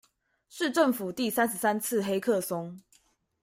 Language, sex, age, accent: Chinese, female, 19-29, 出生地：臺中市